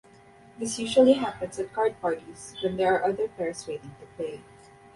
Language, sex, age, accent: English, female, 19-29, Filipino